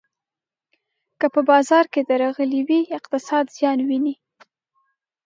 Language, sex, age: Pashto, female, 19-29